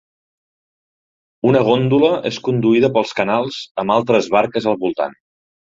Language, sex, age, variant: Catalan, male, 40-49, Central